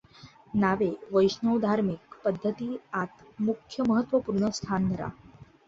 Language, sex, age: Marathi, female, 19-29